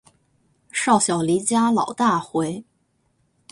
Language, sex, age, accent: Chinese, female, 19-29, 出生地：北京市